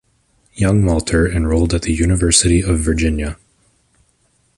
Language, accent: English, United States English